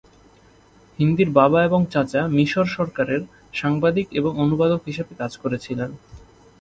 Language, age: Bengali, 19-29